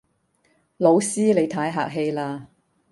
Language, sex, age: Cantonese, female, 60-69